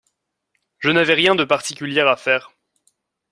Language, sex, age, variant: French, male, 19-29, Français de métropole